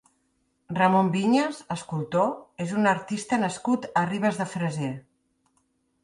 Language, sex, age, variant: Catalan, female, 50-59, Central